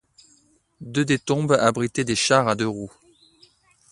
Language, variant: French, Français de métropole